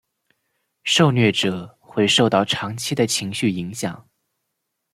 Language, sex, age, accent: Chinese, male, 19-29, 出生地：湖北省